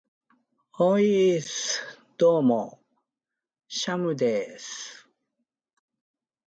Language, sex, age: Japanese, male, 50-59